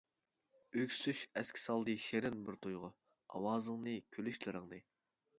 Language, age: Uyghur, 19-29